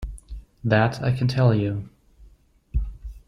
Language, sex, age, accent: English, male, 30-39, United States English